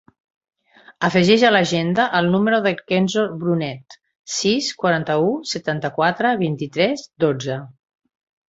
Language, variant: Catalan, Central